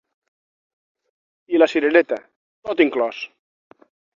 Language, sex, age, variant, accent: Catalan, male, 30-39, Nord-Occidental, nord-occidental; Lleida